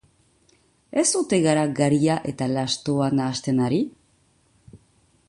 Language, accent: Basque, Nafar-lapurtarra edo Zuberotarra (Lapurdi, Nafarroa Beherea, Zuberoa)